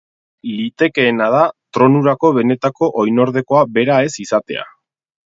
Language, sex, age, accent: Basque, male, 30-39, Erdialdekoa edo Nafarra (Gipuzkoa, Nafarroa)